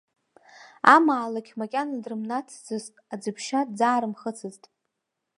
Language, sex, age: Abkhazian, female, 19-29